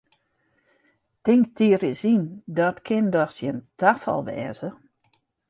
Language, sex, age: Western Frisian, female, 60-69